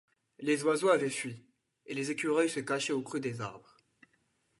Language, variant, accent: French, Français du nord de l'Afrique, Français du Maroc